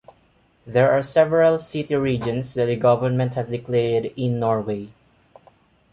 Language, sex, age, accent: English, male, 19-29, Filipino